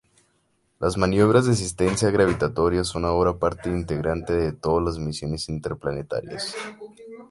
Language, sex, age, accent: Spanish, male, 19-29, México